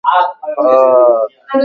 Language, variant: Catalan, Alacantí